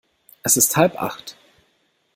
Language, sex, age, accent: German, male, 19-29, Deutschland Deutsch